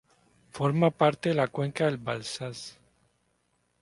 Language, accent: Spanish, América central